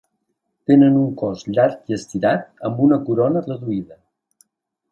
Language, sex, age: Catalan, male, 50-59